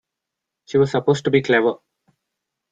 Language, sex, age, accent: English, male, 19-29, India and South Asia (India, Pakistan, Sri Lanka)